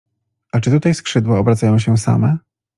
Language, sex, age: Polish, male, 40-49